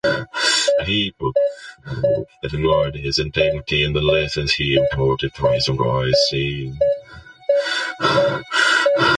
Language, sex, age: English, male, 40-49